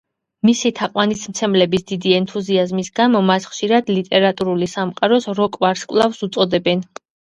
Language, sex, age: Georgian, male, 30-39